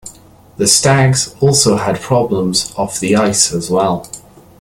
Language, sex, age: English, male, 19-29